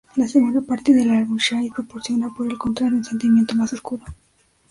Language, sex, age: Spanish, female, under 19